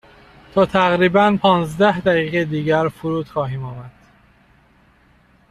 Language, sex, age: Persian, male, 30-39